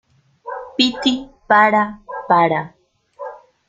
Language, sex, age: Spanish, female, 30-39